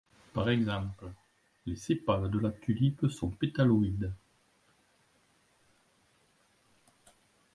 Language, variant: French, Français de métropole